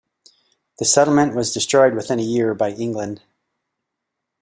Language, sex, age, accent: English, male, 50-59, United States English